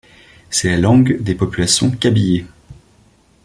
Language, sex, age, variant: French, male, 19-29, Français de métropole